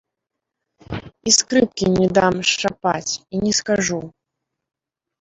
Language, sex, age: Belarusian, female, 19-29